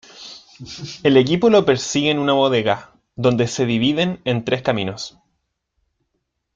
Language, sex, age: Spanish, male, 19-29